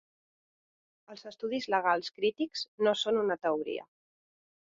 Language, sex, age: Catalan, female, 30-39